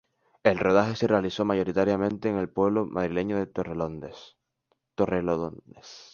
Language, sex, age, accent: Spanish, male, 19-29, España: Islas Canarias